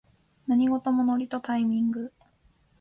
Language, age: Japanese, 19-29